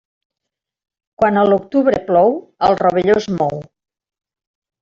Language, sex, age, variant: Catalan, female, 60-69, Central